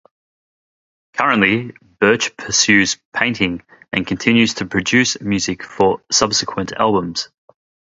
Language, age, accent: English, 30-39, Australian English